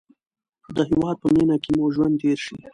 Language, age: Pashto, 19-29